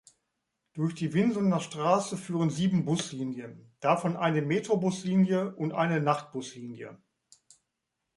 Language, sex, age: German, male, 50-59